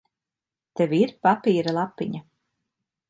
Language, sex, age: Latvian, female, 50-59